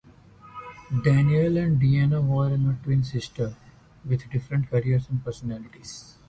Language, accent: English, India and South Asia (India, Pakistan, Sri Lanka)